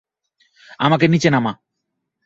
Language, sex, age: Bengali, male, 19-29